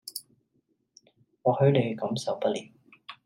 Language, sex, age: Cantonese, male, 19-29